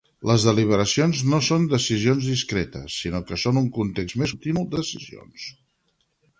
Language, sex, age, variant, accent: Catalan, male, 50-59, Central, central